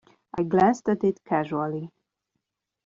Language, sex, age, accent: English, female, 30-39, United States English